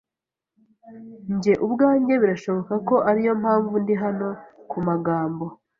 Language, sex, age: Kinyarwanda, female, 19-29